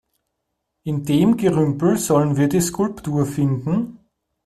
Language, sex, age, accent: German, male, 30-39, Österreichisches Deutsch